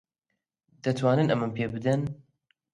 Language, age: Central Kurdish, 19-29